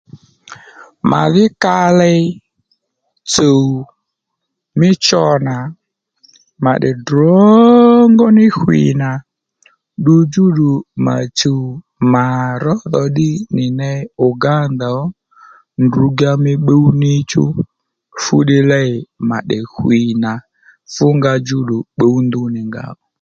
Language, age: Lendu, 40-49